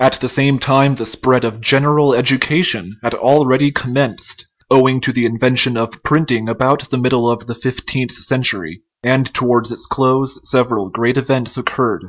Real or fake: real